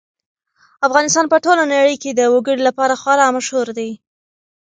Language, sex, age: Pashto, female, 19-29